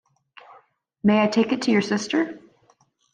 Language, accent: English, United States English